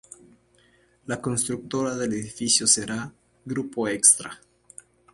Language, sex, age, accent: Spanish, male, 19-29, México